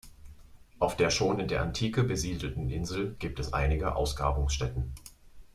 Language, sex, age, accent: German, male, 30-39, Deutschland Deutsch